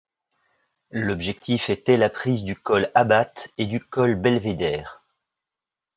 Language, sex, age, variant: French, male, 40-49, Français de métropole